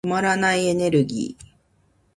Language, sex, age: Japanese, female, 30-39